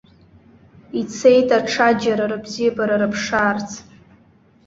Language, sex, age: Abkhazian, female, under 19